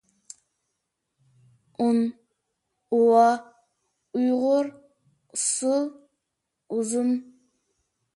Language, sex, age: Uyghur, male, under 19